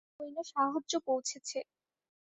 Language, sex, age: Bengali, female, 19-29